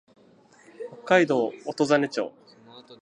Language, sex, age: Japanese, male, 19-29